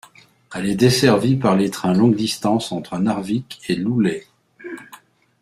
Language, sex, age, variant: French, male, 50-59, Français de métropole